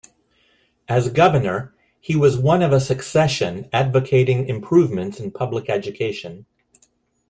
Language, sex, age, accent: English, male, 40-49, United States English